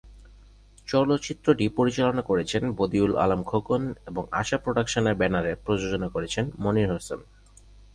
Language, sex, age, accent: Bengali, male, 19-29, Native